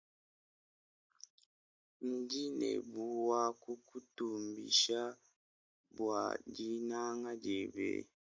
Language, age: Luba-Lulua, 19-29